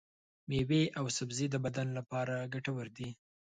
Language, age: Pashto, 19-29